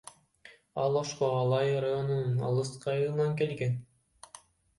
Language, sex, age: Kyrgyz, male, under 19